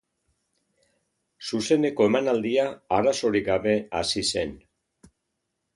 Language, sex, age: Basque, male, 60-69